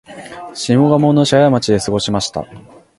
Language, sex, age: Japanese, male, 19-29